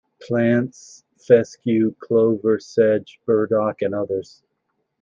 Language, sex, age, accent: English, male, 50-59, United States English